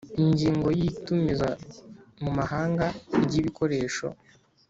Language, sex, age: Kinyarwanda, male, under 19